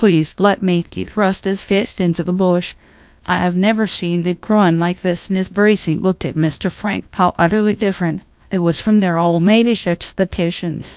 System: TTS, GlowTTS